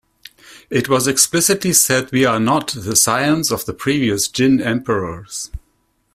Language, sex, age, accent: English, male, 50-59, Canadian English